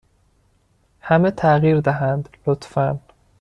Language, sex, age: Persian, male, 19-29